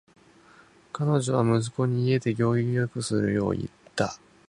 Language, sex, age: Japanese, male, 19-29